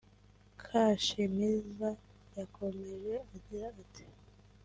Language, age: Kinyarwanda, 19-29